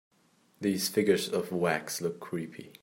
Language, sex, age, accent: English, male, under 19, England English